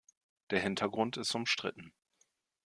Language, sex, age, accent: German, male, 30-39, Deutschland Deutsch